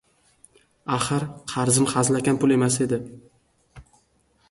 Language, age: Uzbek, 19-29